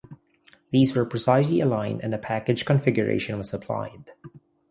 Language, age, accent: English, 30-39, Filipino